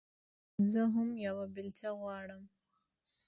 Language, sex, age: Pashto, female, 19-29